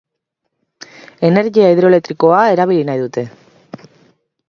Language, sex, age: Basque, female, 40-49